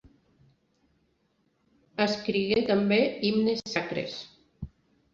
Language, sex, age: Catalan, female, 40-49